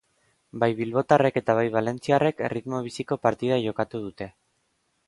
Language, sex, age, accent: Basque, male, 19-29, Erdialdekoa edo Nafarra (Gipuzkoa, Nafarroa)